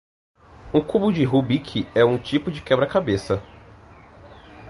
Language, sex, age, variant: Portuguese, male, 19-29, Portuguese (Brasil)